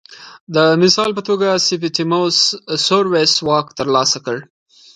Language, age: Pashto, 19-29